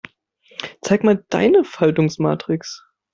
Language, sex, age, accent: German, male, 19-29, Deutschland Deutsch